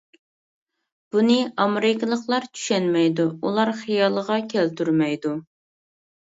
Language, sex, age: Uyghur, female, 19-29